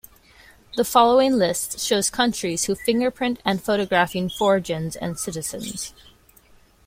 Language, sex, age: English, female, 19-29